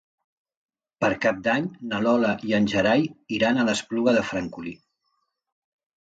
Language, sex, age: Catalan, male, 50-59